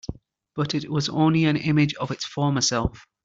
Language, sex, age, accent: English, male, 30-39, England English